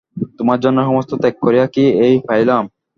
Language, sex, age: Bengali, male, 19-29